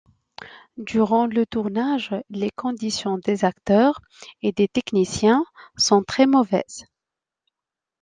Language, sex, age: French, female, 30-39